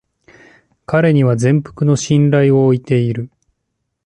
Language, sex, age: Japanese, male, 30-39